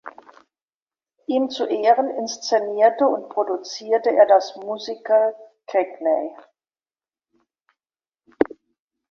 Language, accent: German, Deutschland Deutsch